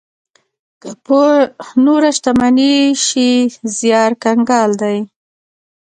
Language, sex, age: Pashto, female, 30-39